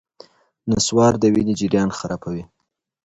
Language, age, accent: Pashto, 19-29, معیاري پښتو